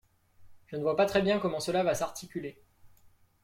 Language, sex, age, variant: French, male, 19-29, Français de métropole